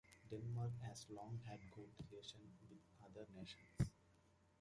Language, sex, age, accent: English, male, 19-29, United States English